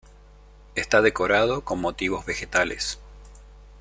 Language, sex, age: Spanish, male, 50-59